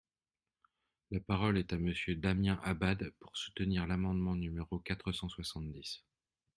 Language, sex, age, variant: French, male, 40-49, Français de métropole